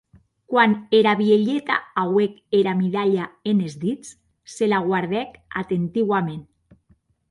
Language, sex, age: Occitan, female, 40-49